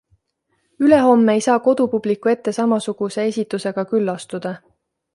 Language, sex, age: Estonian, female, 30-39